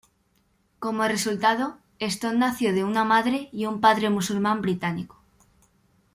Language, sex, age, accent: Spanish, female, under 19, España: Norte peninsular (Asturias, Castilla y León, Cantabria, País Vasco, Navarra, Aragón, La Rioja, Guadalajara, Cuenca)